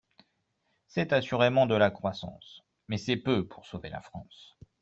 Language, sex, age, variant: French, male, 40-49, Français de métropole